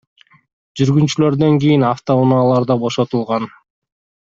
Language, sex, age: Kyrgyz, male, 40-49